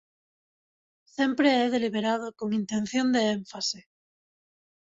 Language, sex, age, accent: Galician, female, 30-39, Oriental (común en zona oriental)